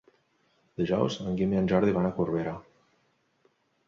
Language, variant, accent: Catalan, Central, central